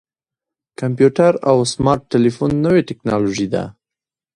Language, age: Pashto, 19-29